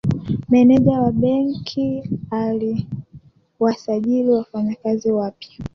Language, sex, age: Swahili, female, 19-29